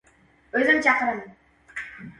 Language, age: Uzbek, 30-39